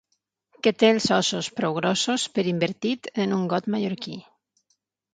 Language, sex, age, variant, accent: Catalan, female, 50-59, Nord-Occidental, Tortosí